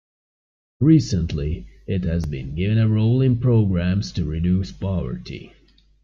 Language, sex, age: English, male, 19-29